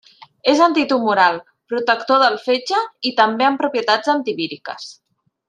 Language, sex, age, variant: Catalan, female, 30-39, Central